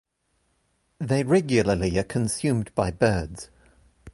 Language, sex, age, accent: English, male, 30-39, New Zealand English